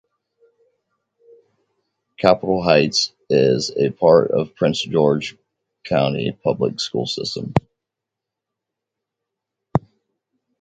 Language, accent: English, United States English